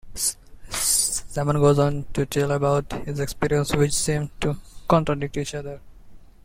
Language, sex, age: English, male, 19-29